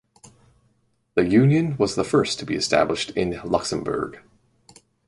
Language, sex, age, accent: English, male, 19-29, United States English